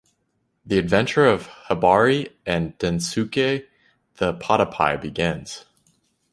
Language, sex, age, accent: English, male, 19-29, United States English